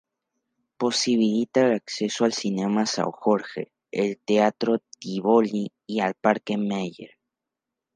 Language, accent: Spanish, México